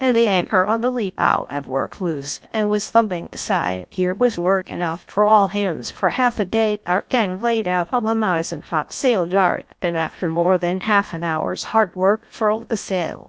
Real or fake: fake